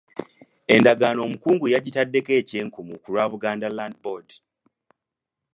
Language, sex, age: Ganda, male, 19-29